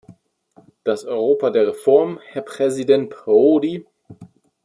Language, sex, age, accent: German, male, 30-39, Deutschland Deutsch